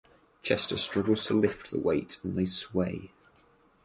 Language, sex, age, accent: English, male, under 19, England English